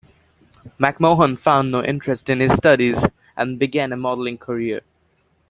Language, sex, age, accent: English, male, 19-29, United States English